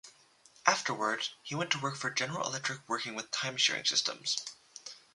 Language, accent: English, United States English